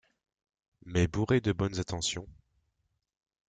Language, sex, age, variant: French, male, 19-29, Français de métropole